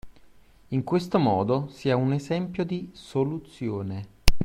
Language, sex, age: Italian, male, 19-29